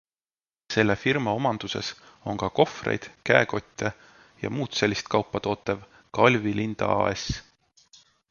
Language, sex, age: Estonian, male, 30-39